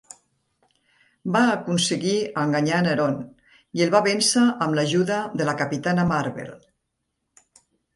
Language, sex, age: Catalan, female, 60-69